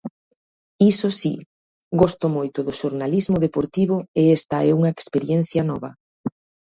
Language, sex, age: Galician, female, 30-39